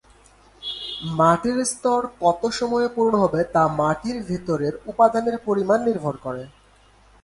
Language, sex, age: Bengali, male, 19-29